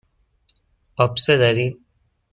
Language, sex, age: Persian, male, 19-29